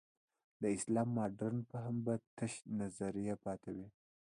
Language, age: Pashto, 19-29